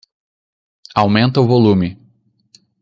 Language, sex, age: Portuguese, male, 19-29